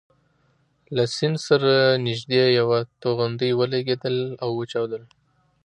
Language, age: Pashto, 30-39